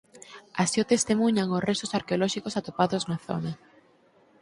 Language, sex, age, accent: Galician, female, under 19, Normativo (estándar)